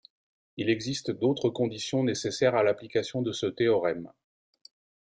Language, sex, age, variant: French, male, 50-59, Français de métropole